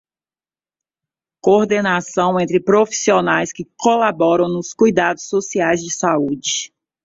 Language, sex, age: Portuguese, female, 40-49